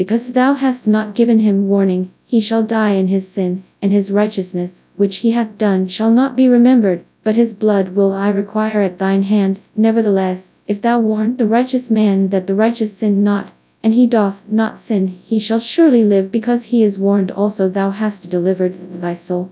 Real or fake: fake